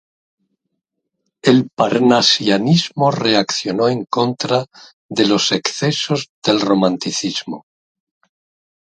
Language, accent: Spanish, España: Centro-Sur peninsular (Madrid, Toledo, Castilla-La Mancha)